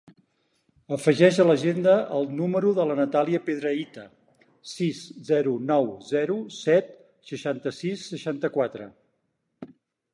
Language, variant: Catalan, Central